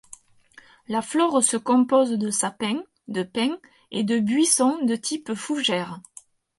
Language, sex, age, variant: French, female, 30-39, Français de métropole